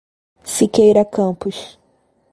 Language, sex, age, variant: Portuguese, female, 30-39, Portuguese (Brasil)